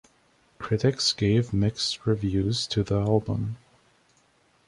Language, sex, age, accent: English, male, 19-29, United States English